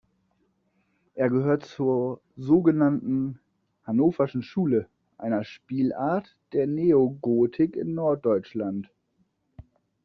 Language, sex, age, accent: German, male, 30-39, Deutschland Deutsch